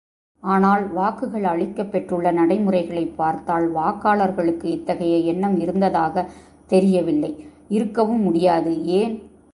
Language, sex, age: Tamil, female, 40-49